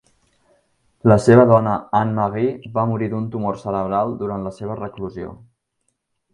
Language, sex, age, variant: Catalan, male, 19-29, Central